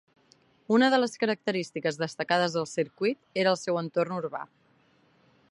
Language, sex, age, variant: Catalan, female, 19-29, Central